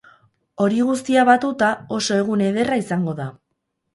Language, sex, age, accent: Basque, female, 19-29, Erdialdekoa edo Nafarra (Gipuzkoa, Nafarroa)